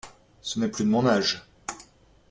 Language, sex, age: French, male, 30-39